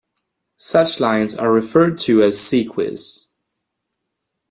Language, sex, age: English, male, 19-29